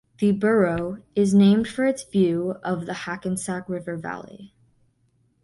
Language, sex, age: English, female, under 19